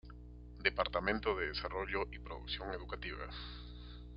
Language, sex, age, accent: Spanish, male, 30-39, Andino-Pacífico: Colombia, Perú, Ecuador, oeste de Bolivia y Venezuela andina